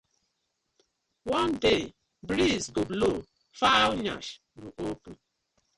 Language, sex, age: Nigerian Pidgin, female, 30-39